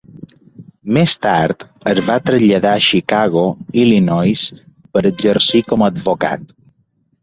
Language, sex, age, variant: Catalan, male, 40-49, Balear